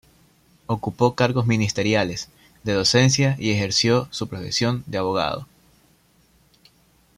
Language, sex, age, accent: Spanish, male, 19-29, Andino-Pacífico: Colombia, Perú, Ecuador, oeste de Bolivia y Venezuela andina